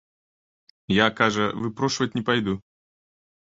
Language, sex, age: Belarusian, male, 30-39